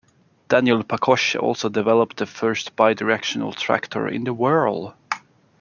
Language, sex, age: English, male, 30-39